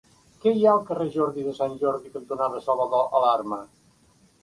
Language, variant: Catalan, Central